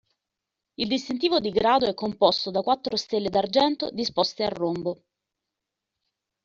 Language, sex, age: Italian, female, 40-49